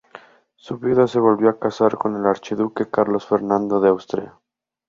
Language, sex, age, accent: Spanish, male, 19-29, México